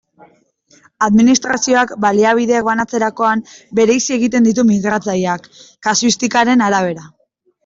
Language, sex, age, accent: Basque, female, 19-29, Mendebalekoa (Araba, Bizkaia, Gipuzkoako mendebaleko herri batzuk)